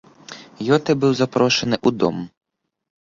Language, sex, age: Belarusian, male, 19-29